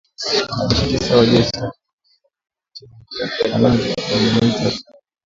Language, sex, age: Swahili, male, 19-29